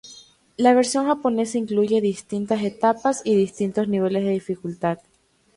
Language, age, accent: Spanish, 19-29, Andino-Pacífico: Colombia, Perú, Ecuador, oeste de Bolivia y Venezuela andina